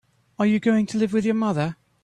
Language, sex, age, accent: English, male, 30-39, United States English